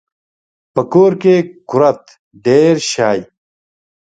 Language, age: Pashto, 19-29